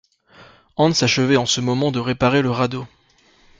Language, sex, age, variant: French, male, 19-29, Français de métropole